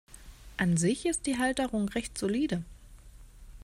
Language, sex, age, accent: German, female, 19-29, Deutschland Deutsch